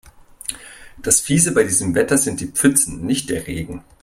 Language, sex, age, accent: German, male, 30-39, Deutschland Deutsch